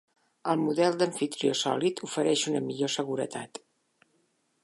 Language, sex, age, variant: Catalan, female, 60-69, Central